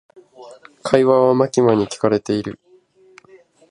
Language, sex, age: Japanese, male, 19-29